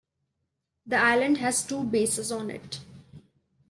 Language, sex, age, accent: English, female, 19-29, India and South Asia (India, Pakistan, Sri Lanka)